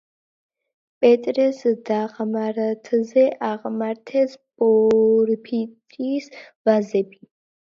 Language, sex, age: Georgian, female, under 19